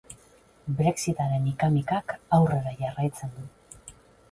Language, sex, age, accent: Basque, female, 50-59, Mendebalekoa (Araba, Bizkaia, Gipuzkoako mendebaleko herri batzuk)